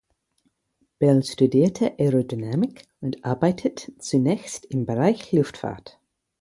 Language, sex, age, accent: German, female, 30-39, Britisches Deutsch